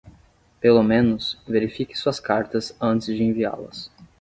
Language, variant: Portuguese, Portuguese (Brasil)